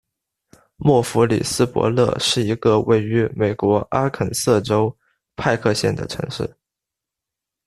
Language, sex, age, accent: Chinese, male, under 19, 出生地：广东省